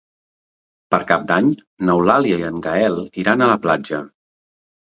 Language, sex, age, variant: Catalan, male, 40-49, Central